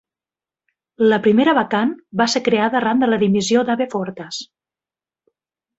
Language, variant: Catalan, Central